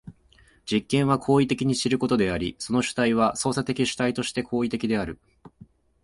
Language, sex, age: Japanese, male, 19-29